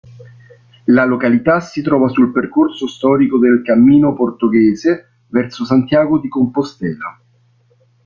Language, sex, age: Italian, male, 50-59